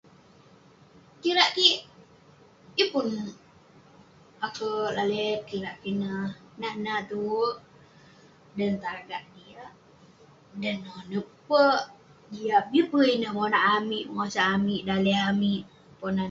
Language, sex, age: Western Penan, female, under 19